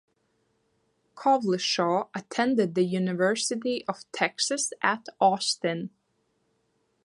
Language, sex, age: English, female, 19-29